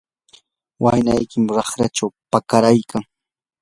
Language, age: Yanahuanca Pasco Quechua, 19-29